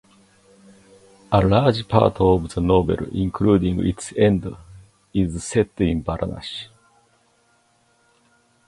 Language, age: English, 50-59